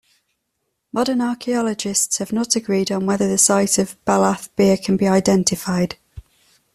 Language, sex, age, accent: English, female, 30-39, England English